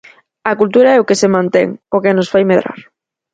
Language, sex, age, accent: Galician, female, 19-29, Central (gheada)